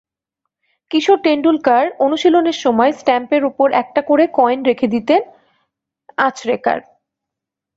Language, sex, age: Bengali, female, 19-29